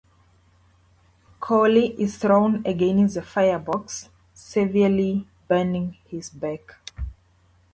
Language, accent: English, Southern African (South Africa, Zimbabwe, Namibia)